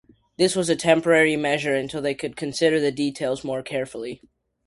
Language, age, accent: English, under 19, United States English